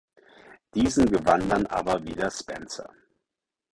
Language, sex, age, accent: German, male, 40-49, Deutschland Deutsch